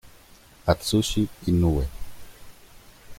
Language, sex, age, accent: Spanish, male, 19-29, América central